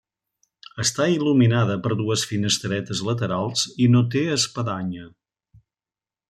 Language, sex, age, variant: Catalan, male, 50-59, Nord-Occidental